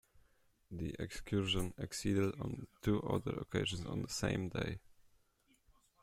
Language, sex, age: English, male, 19-29